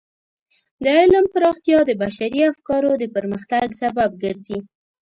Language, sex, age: Pashto, female, 19-29